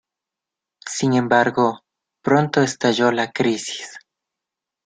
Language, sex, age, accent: Spanish, male, 19-29, Andino-Pacífico: Colombia, Perú, Ecuador, oeste de Bolivia y Venezuela andina